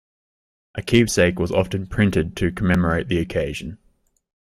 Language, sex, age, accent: English, male, 19-29, Australian English